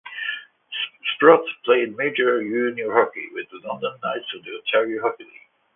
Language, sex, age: English, male, 50-59